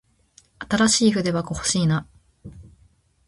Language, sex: Japanese, female